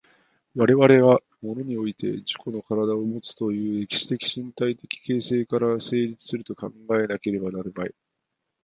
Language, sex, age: Japanese, male, 19-29